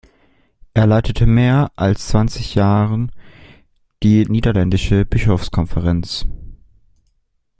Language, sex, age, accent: German, male, 19-29, Deutschland Deutsch